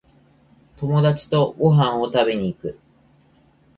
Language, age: Japanese, 30-39